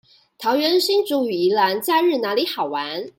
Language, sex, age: Chinese, female, 19-29